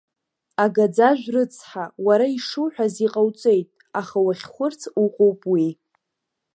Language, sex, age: Abkhazian, female, under 19